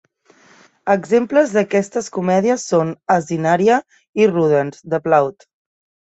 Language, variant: Catalan, Central